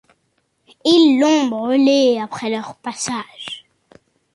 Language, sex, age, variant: French, male, under 19, Français de métropole